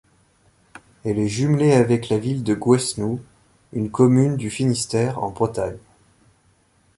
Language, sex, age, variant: French, male, 19-29, Français de métropole